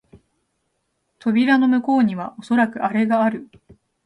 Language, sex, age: Japanese, female, 19-29